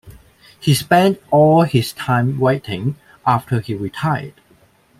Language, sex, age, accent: English, male, 19-29, Hong Kong English